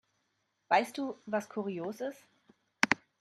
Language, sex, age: German, female, 30-39